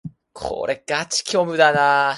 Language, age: English, under 19